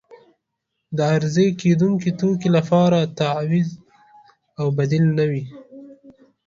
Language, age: Pashto, 19-29